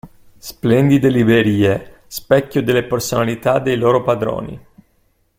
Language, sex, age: Italian, male, 30-39